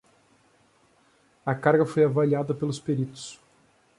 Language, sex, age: Portuguese, male, 19-29